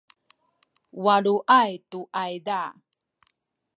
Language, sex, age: Sakizaya, female, 50-59